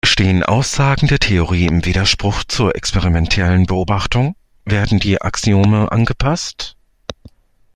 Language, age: German, 30-39